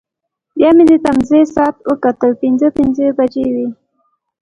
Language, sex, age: Pashto, female, 19-29